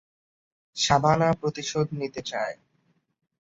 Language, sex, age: Bengali, male, under 19